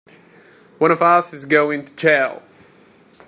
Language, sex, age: English, male, 19-29